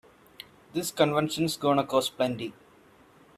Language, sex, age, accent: English, male, 19-29, India and South Asia (India, Pakistan, Sri Lanka)